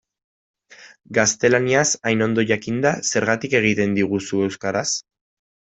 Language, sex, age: Basque, male, 19-29